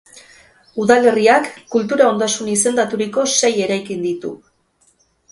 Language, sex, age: Basque, female, 50-59